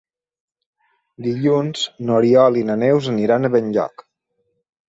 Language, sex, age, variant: Catalan, male, 30-39, Balear